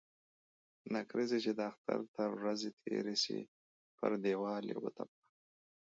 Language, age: Pashto, 30-39